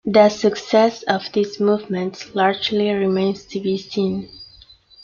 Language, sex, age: English, female, 19-29